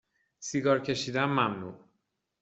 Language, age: Persian, 30-39